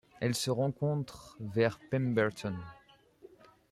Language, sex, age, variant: French, male, 30-39, Français de métropole